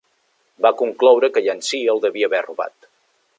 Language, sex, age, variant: Catalan, male, 40-49, Central